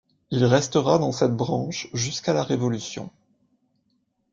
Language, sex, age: French, male, 19-29